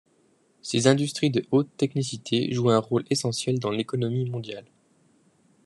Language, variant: French, Français de métropole